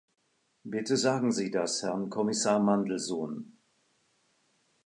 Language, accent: German, Schweizerdeutsch